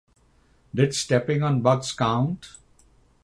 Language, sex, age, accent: English, male, 50-59, United States English; England English